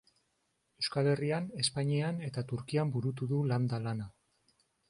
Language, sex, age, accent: Basque, male, 30-39, Erdialdekoa edo Nafarra (Gipuzkoa, Nafarroa)